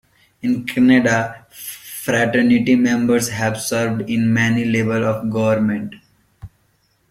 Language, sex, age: English, male, 19-29